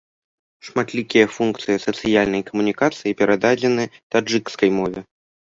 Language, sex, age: Belarusian, male, under 19